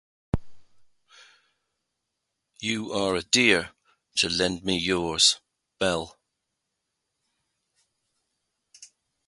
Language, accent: English, England English